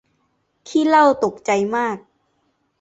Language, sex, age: Thai, female, 19-29